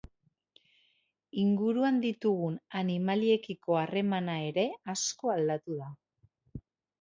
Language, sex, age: Basque, female, 30-39